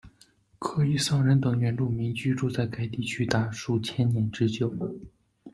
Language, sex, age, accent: Chinese, male, 19-29, 出生地：黑龙江省